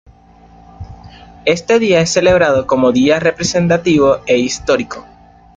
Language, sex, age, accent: Spanish, male, 19-29, Caribe: Cuba, Venezuela, Puerto Rico, República Dominicana, Panamá, Colombia caribeña, México caribeño, Costa del golfo de México